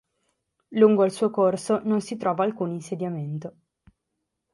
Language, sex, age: Italian, female, 19-29